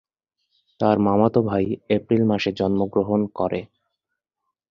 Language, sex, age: Bengali, male, 19-29